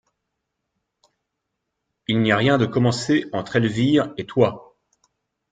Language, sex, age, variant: French, male, 40-49, Français de métropole